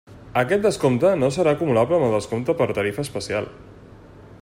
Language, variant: Catalan, Central